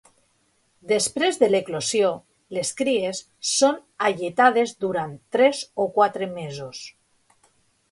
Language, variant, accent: Catalan, Alacantí, valencià